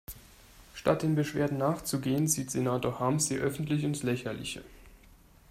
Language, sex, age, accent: German, male, 19-29, Deutschland Deutsch